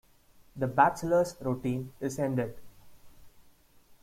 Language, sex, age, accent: English, male, 19-29, India and South Asia (India, Pakistan, Sri Lanka)